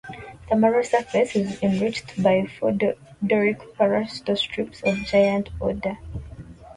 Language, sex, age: English, female, 19-29